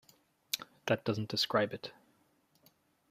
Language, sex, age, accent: English, male, 19-29, Irish English